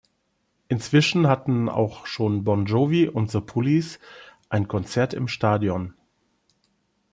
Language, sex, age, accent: German, male, 50-59, Deutschland Deutsch